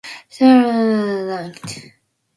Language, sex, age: English, female, 19-29